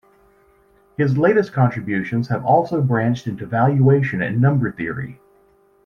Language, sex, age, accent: English, male, 40-49, United States English